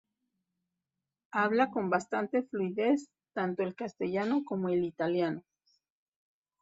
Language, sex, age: Spanish, female, 40-49